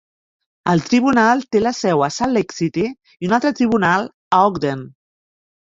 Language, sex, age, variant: Catalan, female, 40-49, Central